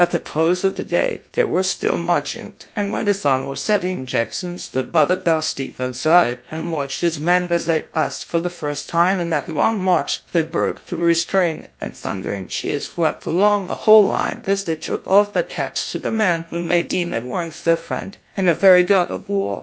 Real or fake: fake